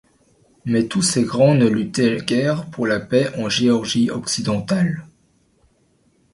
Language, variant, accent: French, Français d'Europe, Français de Belgique